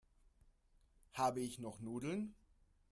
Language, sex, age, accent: German, male, 30-39, Deutschland Deutsch